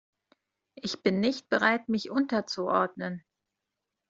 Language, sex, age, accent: German, female, 30-39, Deutschland Deutsch